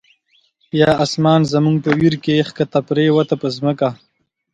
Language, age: Pashto, 19-29